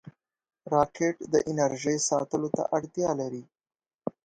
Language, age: Pashto, under 19